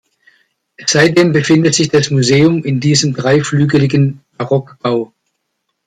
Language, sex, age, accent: German, male, 60-69, Deutschland Deutsch